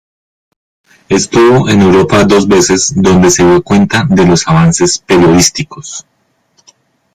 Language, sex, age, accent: Spanish, male, 19-29, Andino-Pacífico: Colombia, Perú, Ecuador, oeste de Bolivia y Venezuela andina